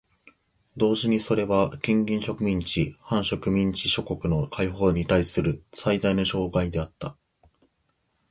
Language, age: Japanese, 19-29